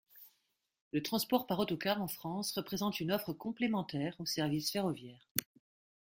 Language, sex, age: French, female, 50-59